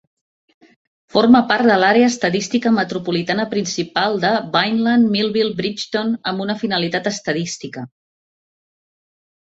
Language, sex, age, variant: Catalan, female, 50-59, Central